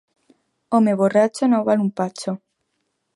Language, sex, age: Catalan, female, under 19